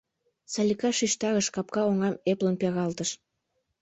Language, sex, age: Mari, female, under 19